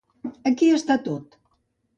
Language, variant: Catalan, Central